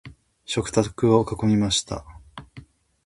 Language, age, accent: Japanese, 19-29, 標準語